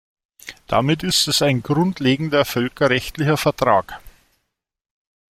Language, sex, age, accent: German, male, 50-59, Deutschland Deutsch